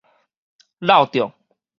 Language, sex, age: Min Nan Chinese, male, 19-29